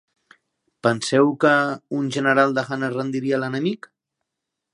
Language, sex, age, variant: Catalan, male, 30-39, Central